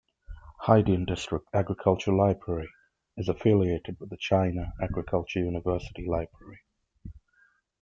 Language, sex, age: English, male, 30-39